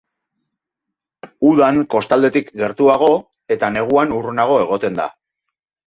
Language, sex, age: Basque, male, 40-49